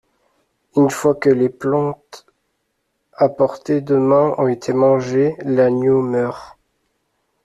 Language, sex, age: French, male, 19-29